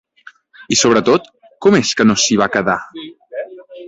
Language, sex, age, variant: Catalan, male, 19-29, Central